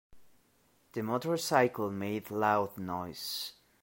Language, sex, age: English, male, 30-39